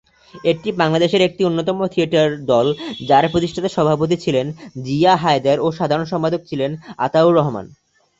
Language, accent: Bengali, Bengali